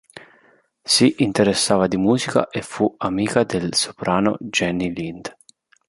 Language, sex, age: Italian, male, 19-29